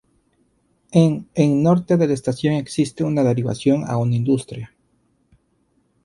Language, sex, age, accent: Spanish, male, 19-29, Andino-Pacífico: Colombia, Perú, Ecuador, oeste de Bolivia y Venezuela andina